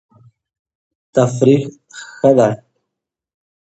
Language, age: Pashto, 19-29